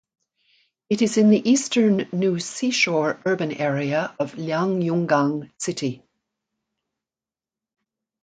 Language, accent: English, Canadian English